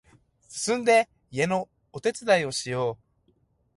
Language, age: Japanese, 19-29